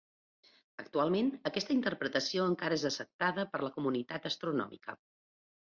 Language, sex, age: Catalan, female, 40-49